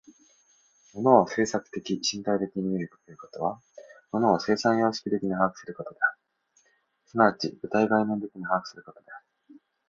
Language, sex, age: Japanese, male, 19-29